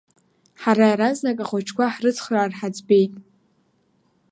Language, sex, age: Abkhazian, female, 19-29